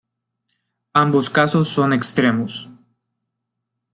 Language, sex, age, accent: Spanish, male, 19-29, América central